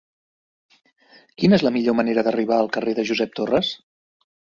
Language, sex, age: Catalan, male, 40-49